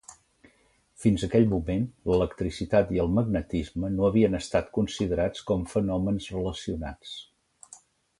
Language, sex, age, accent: Catalan, male, 60-69, Oriental